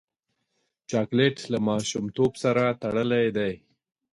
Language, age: Pashto, 40-49